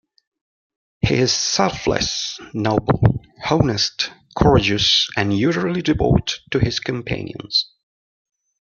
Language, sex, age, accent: English, male, 50-59, United States English